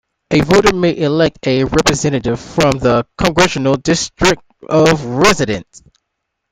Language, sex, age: English, male, 19-29